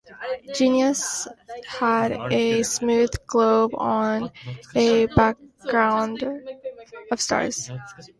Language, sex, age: English, female, 19-29